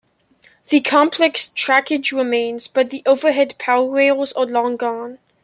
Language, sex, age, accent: English, male, under 19, England English